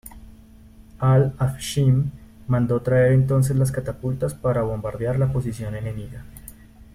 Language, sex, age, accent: Spanish, male, 30-39, Caribe: Cuba, Venezuela, Puerto Rico, República Dominicana, Panamá, Colombia caribeña, México caribeño, Costa del golfo de México